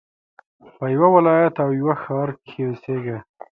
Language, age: Pashto, 19-29